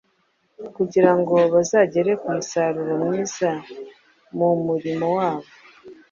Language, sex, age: Kinyarwanda, female, 30-39